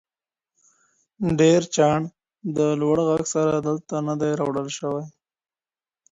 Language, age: Pashto, 19-29